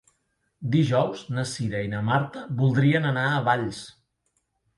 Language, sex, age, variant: Catalan, male, 30-39, Central